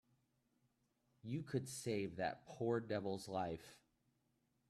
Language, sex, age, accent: English, male, 30-39, United States English